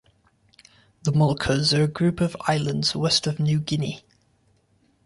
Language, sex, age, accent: English, male, 19-29, United States English